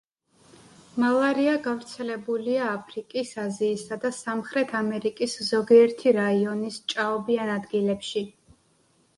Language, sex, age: Georgian, female, 19-29